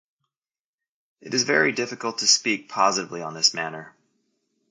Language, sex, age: English, male, 30-39